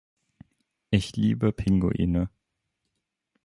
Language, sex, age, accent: German, male, under 19, Deutschland Deutsch